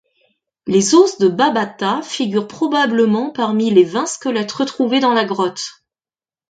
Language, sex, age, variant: French, female, 50-59, Français de métropole